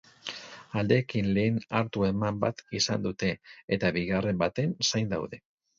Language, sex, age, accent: Basque, male, 40-49, Mendebalekoa (Araba, Bizkaia, Gipuzkoako mendebaleko herri batzuk)